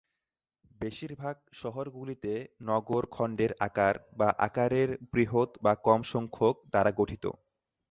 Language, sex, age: Bengali, male, 19-29